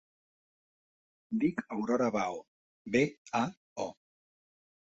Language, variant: Catalan, Central